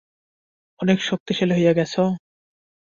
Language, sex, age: Bengali, male, 19-29